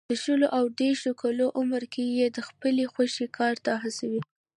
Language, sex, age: Pashto, female, 19-29